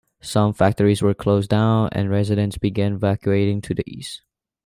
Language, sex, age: English, male, under 19